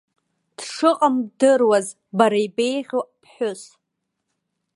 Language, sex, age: Abkhazian, female, 19-29